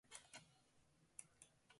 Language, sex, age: Basque, female, 50-59